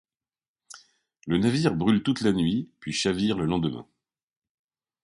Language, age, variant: French, 50-59, Français de métropole